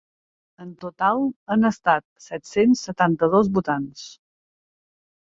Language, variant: Catalan, Central